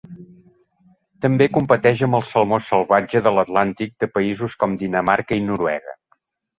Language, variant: Catalan, Central